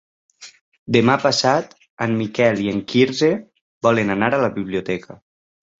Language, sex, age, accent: Catalan, male, 19-29, valencià; valencià meridional